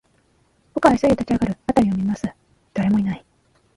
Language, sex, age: Japanese, female, 19-29